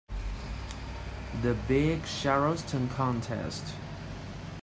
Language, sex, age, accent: English, male, 19-29, Hong Kong English